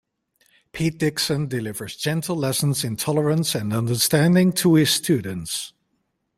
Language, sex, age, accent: English, male, 40-49, United States English